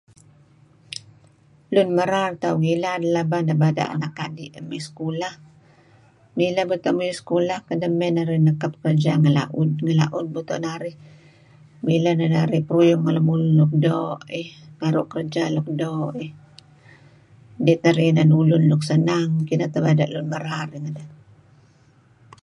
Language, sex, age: Kelabit, female, 60-69